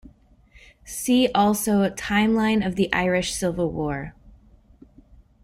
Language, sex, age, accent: English, male, 30-39, United States English